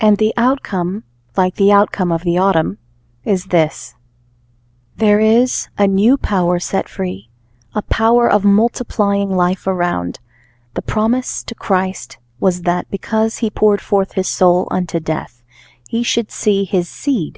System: none